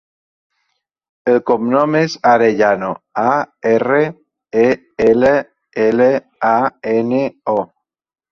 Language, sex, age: Catalan, male, under 19